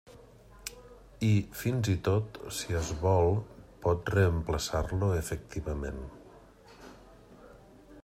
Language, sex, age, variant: Catalan, male, 50-59, Nord-Occidental